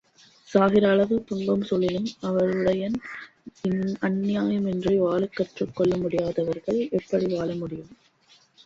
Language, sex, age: Tamil, female, 19-29